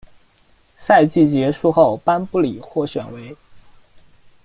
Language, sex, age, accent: Chinese, male, 19-29, 出生地：四川省